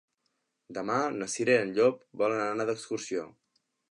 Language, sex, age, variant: Catalan, male, 19-29, Central